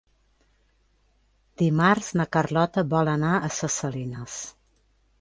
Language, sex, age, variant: Catalan, female, 50-59, Central